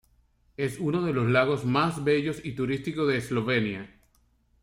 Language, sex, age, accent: Spanish, male, 40-49, Caribe: Cuba, Venezuela, Puerto Rico, República Dominicana, Panamá, Colombia caribeña, México caribeño, Costa del golfo de México